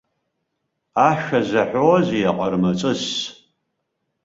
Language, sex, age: Abkhazian, male, 50-59